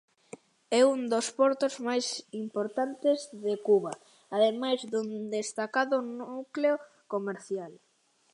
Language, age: Galician, under 19